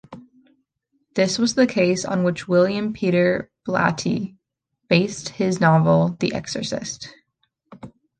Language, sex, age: English, female, 19-29